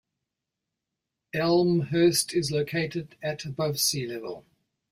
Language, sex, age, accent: English, male, 70-79, New Zealand English